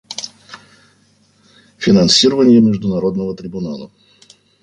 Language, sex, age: Russian, male, 40-49